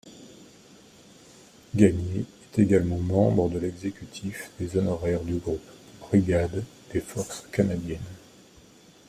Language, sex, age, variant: French, male, 50-59, Français de métropole